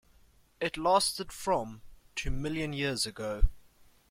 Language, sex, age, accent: English, male, 19-29, Southern African (South Africa, Zimbabwe, Namibia)